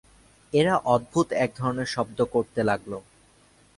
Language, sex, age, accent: Bengali, male, 19-29, শুদ্ধ